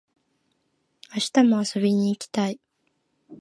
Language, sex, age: Japanese, female, 19-29